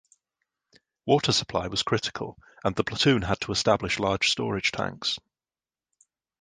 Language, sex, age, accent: English, male, 30-39, England English